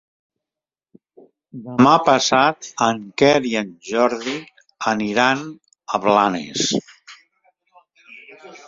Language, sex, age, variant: Catalan, male, 50-59, Central